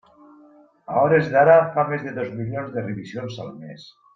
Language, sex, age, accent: Catalan, male, 40-49, valencià